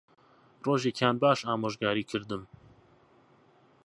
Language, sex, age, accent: Central Kurdish, male, 19-29, سۆرانی